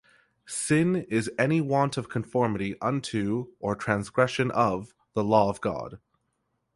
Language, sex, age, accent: English, male, 19-29, Canadian English